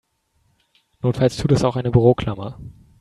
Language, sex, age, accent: German, male, 19-29, Deutschland Deutsch